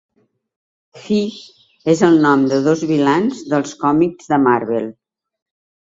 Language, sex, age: Catalan, female, 60-69